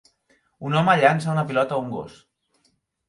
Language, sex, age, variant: Catalan, male, 30-39, Central